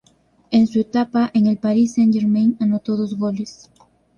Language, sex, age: Spanish, female, 19-29